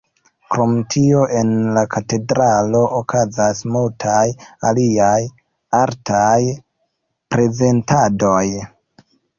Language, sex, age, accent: Esperanto, male, 19-29, Internacia